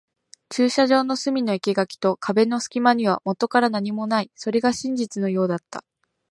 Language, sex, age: Japanese, female, 19-29